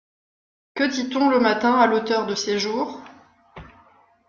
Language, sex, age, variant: French, female, 40-49, Français de métropole